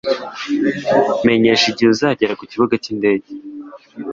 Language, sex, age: Kinyarwanda, male, under 19